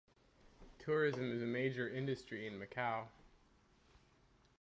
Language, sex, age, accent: English, male, 19-29, United States English